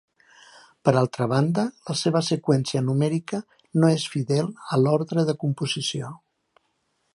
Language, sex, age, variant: Catalan, male, 60-69, Central